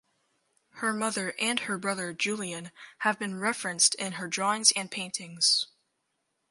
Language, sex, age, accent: English, female, under 19, United States English